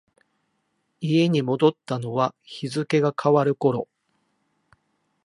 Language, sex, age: Japanese, male, 50-59